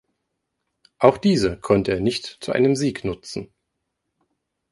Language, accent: German, Deutschland Deutsch